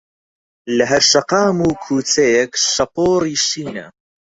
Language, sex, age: Central Kurdish, male, 19-29